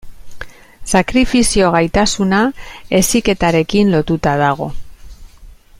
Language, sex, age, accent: Basque, female, 40-49, Mendebalekoa (Araba, Bizkaia, Gipuzkoako mendebaleko herri batzuk)